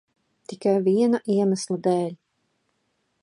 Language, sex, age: Latvian, female, 30-39